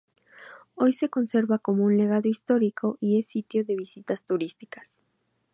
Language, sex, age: Spanish, female, 19-29